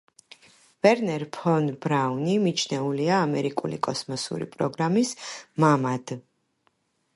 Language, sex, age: Georgian, female, 40-49